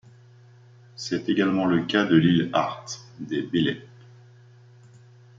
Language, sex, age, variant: French, male, 40-49, Français de métropole